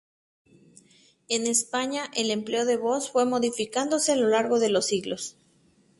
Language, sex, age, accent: Spanish, female, 30-39, México